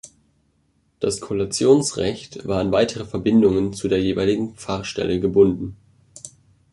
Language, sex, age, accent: German, male, under 19, Deutschland Deutsch